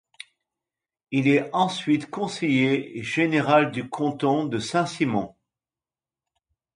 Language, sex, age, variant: French, male, 60-69, Français de métropole